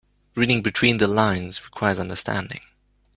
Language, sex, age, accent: English, male, 19-29, United States English